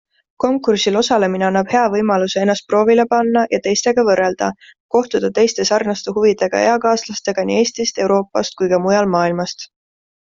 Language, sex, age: Estonian, female, 19-29